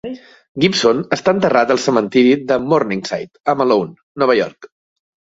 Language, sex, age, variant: Catalan, male, 30-39, Central